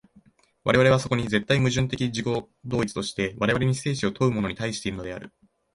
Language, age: Japanese, 19-29